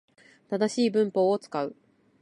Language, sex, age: Japanese, female, 30-39